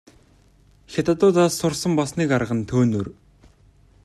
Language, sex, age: Mongolian, male, 19-29